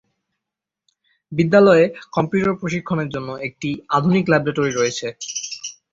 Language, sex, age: Bengali, male, 19-29